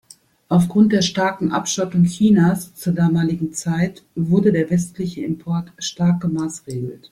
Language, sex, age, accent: German, female, 50-59, Deutschland Deutsch